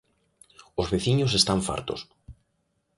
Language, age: Galician, 19-29